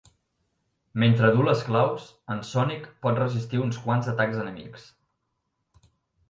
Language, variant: Catalan, Central